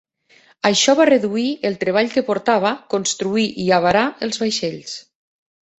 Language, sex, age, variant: Catalan, female, 40-49, Nord-Occidental